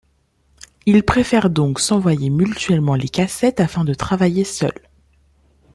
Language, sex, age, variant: French, female, 19-29, Français de métropole